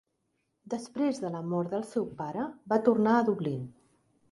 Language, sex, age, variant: Catalan, female, 40-49, Central